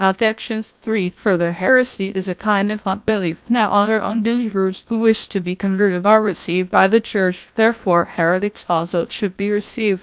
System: TTS, GlowTTS